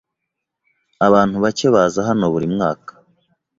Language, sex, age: Kinyarwanda, male, 19-29